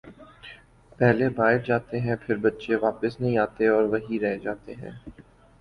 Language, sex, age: Urdu, male, 19-29